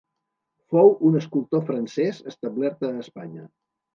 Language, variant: Catalan, Central